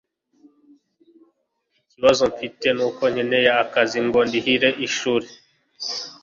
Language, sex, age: Kinyarwanda, male, 19-29